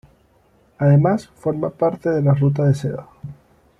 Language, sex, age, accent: Spanish, male, 30-39, Caribe: Cuba, Venezuela, Puerto Rico, República Dominicana, Panamá, Colombia caribeña, México caribeño, Costa del golfo de México